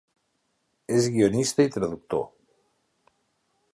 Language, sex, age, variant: Catalan, male, 50-59, Central